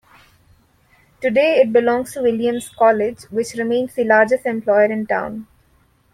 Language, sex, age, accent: English, female, 19-29, India and South Asia (India, Pakistan, Sri Lanka)